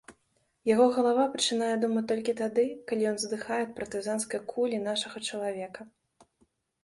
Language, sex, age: Belarusian, female, 19-29